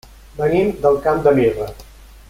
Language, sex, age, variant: Catalan, male, 60-69, Central